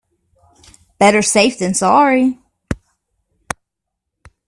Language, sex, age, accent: English, female, 30-39, United States English